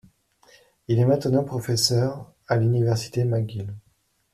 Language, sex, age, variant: French, male, 30-39, Français de métropole